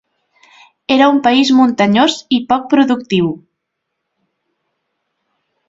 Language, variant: Catalan, Central